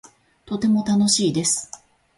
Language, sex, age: Japanese, female, 50-59